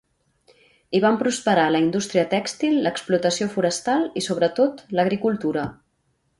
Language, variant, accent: Catalan, Central, central